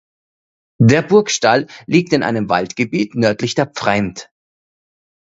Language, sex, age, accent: German, male, 30-39, Österreichisches Deutsch